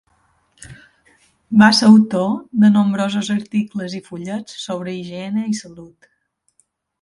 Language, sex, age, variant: Catalan, female, 40-49, Balear